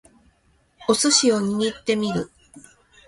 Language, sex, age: Japanese, female, 40-49